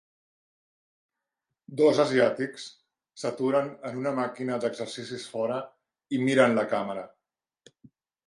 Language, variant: Catalan, Central